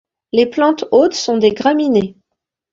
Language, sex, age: French, female, 50-59